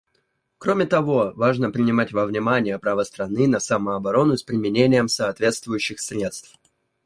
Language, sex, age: Russian, male, 19-29